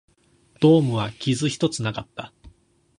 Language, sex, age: Japanese, male, 19-29